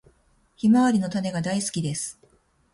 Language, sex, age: Japanese, female, 40-49